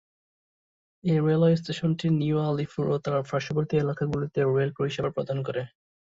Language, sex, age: Bengali, male, 19-29